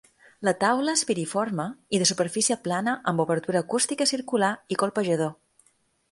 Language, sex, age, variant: Catalan, female, 40-49, Balear